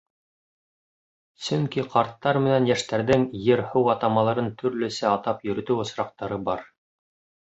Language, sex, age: Bashkir, female, 30-39